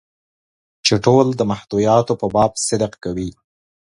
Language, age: Pashto, 19-29